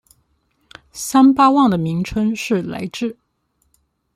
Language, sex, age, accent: Chinese, female, 19-29, 出生地：江西省